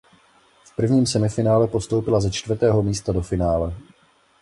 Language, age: Czech, 30-39